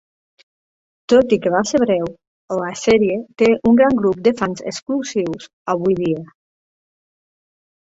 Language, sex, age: Catalan, female, 40-49